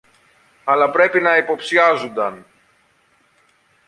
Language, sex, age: Greek, male, 40-49